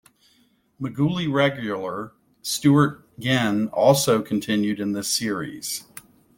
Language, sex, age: English, male, 50-59